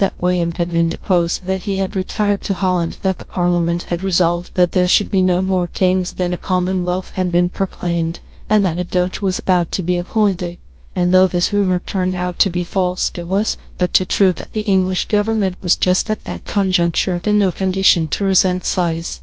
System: TTS, GlowTTS